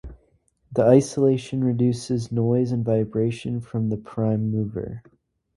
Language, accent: English, United States English